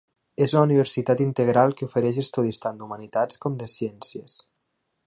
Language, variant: Catalan, Nord-Occidental